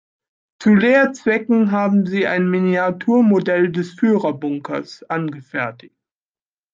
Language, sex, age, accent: German, male, 40-49, Deutschland Deutsch